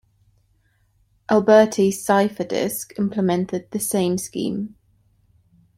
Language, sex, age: English, female, 30-39